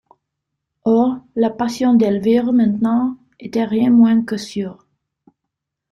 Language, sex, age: French, female, 30-39